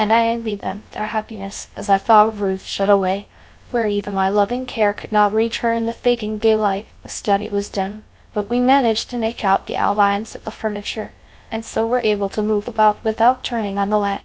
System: TTS, GlowTTS